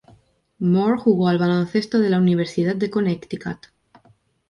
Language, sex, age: Spanish, female, 19-29